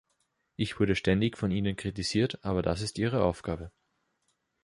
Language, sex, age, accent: German, male, under 19, Österreichisches Deutsch